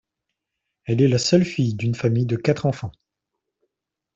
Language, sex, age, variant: French, male, 40-49, Français de métropole